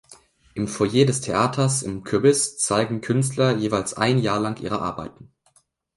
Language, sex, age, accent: German, male, under 19, Deutschland Deutsch